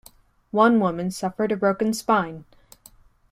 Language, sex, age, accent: English, female, 19-29, United States English